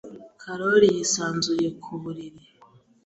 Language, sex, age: Kinyarwanda, female, 19-29